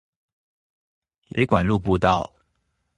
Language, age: Chinese, 30-39